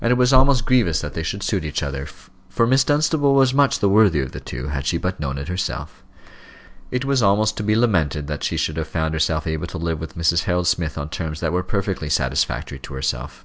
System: none